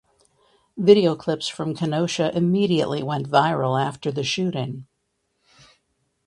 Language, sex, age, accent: English, female, 60-69, United States English